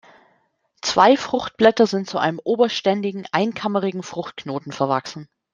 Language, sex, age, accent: German, female, 30-39, Deutschland Deutsch